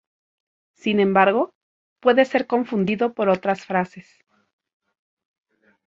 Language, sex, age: Spanish, male, 40-49